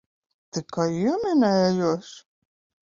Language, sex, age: Latvian, female, 50-59